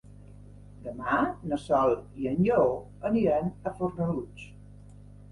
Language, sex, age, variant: Catalan, female, 50-59, Septentrional